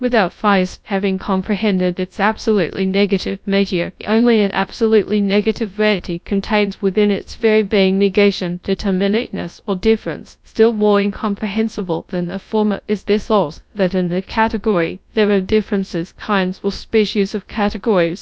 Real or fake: fake